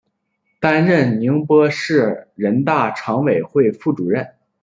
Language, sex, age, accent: Chinese, male, under 19, 出生地：黑龙江省